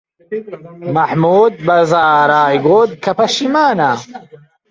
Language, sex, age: Central Kurdish, male, 19-29